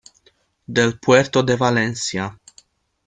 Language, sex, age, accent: Spanish, male, under 19, América central